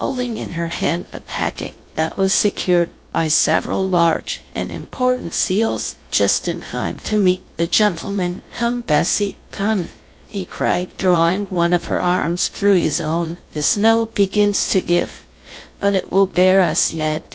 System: TTS, GlowTTS